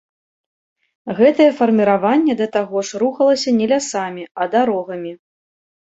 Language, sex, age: Belarusian, female, 30-39